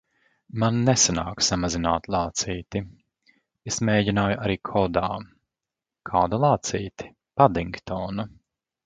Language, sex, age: Latvian, male, 40-49